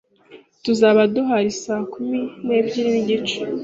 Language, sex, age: Kinyarwanda, female, 19-29